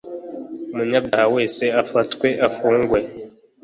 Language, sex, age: Kinyarwanda, male, 19-29